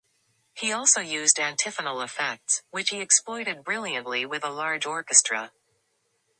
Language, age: English, under 19